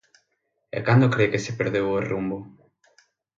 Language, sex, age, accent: Galician, male, 19-29, Central (gheada); Oriental (común en zona oriental); Normativo (estándar)